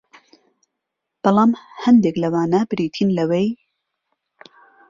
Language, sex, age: Central Kurdish, female, 30-39